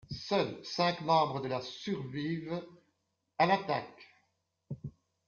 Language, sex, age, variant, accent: French, female, 60-69, Français d'Europe, Français de Belgique